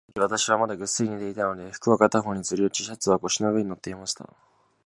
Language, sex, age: Japanese, male, 19-29